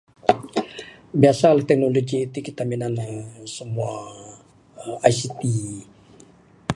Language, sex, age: Bukar-Sadung Bidayuh, male, 60-69